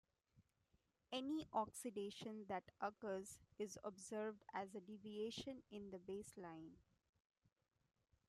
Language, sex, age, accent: English, female, 19-29, India and South Asia (India, Pakistan, Sri Lanka)